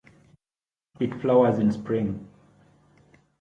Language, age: English, 30-39